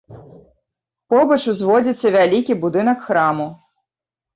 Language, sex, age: Belarusian, female, 30-39